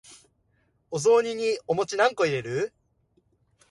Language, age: Japanese, 19-29